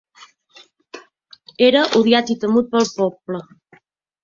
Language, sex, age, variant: Catalan, female, 30-39, Central